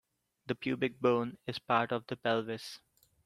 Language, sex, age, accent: English, male, 19-29, India and South Asia (India, Pakistan, Sri Lanka)